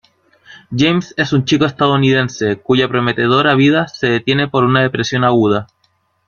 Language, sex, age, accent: Spanish, male, under 19, Chileno: Chile, Cuyo